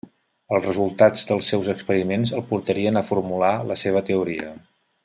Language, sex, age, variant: Catalan, male, 50-59, Central